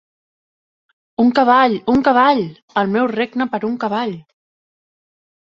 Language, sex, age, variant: Catalan, female, 19-29, Central